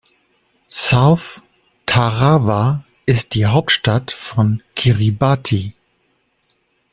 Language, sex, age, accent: German, male, 50-59, Deutschland Deutsch